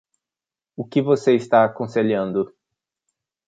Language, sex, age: Portuguese, male, 19-29